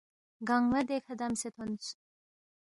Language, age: Balti, 19-29